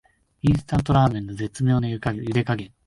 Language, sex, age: Japanese, male, 19-29